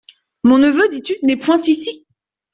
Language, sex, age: French, female, 19-29